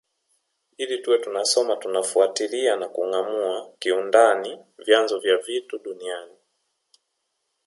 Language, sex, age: Swahili, male, 30-39